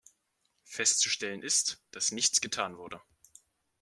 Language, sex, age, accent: German, male, 19-29, Deutschland Deutsch